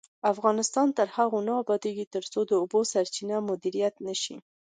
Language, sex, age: Pashto, female, 19-29